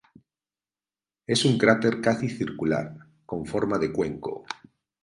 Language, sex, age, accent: Spanish, male, 50-59, Caribe: Cuba, Venezuela, Puerto Rico, República Dominicana, Panamá, Colombia caribeña, México caribeño, Costa del golfo de México